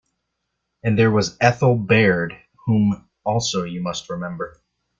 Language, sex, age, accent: English, male, 19-29, United States English